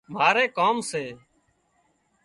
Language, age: Wadiyara Koli, 19-29